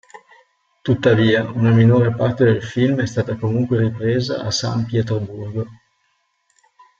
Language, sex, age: Italian, male, 40-49